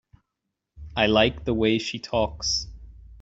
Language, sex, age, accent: English, male, 30-39, United States English